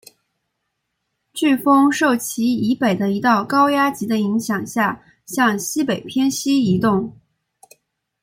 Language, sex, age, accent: Chinese, female, 19-29, 出生地：四川省